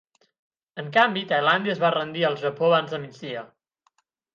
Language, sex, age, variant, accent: Catalan, male, 19-29, Central, central